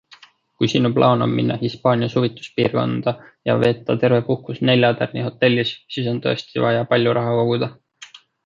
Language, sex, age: Estonian, male, 19-29